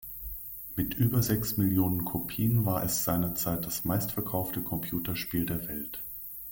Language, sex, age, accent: German, male, 40-49, Deutschland Deutsch